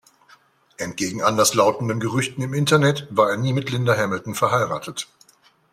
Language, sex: German, male